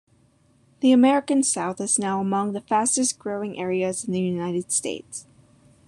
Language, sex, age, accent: English, female, under 19, United States English